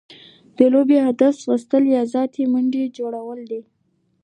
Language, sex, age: Pashto, female, 30-39